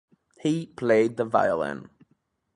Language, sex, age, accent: English, male, 19-29, England English